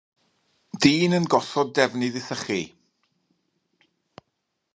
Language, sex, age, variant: Welsh, male, 40-49, Mid Wales